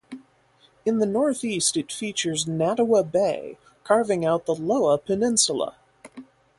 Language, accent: English, United States English